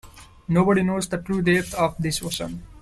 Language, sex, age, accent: English, male, 19-29, India and South Asia (India, Pakistan, Sri Lanka)